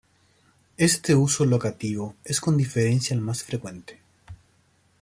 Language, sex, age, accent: Spanish, male, 30-39, Chileno: Chile, Cuyo